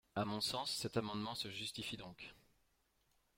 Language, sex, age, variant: French, male, 19-29, Français de métropole